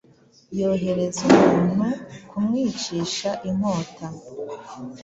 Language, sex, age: Kinyarwanda, female, 40-49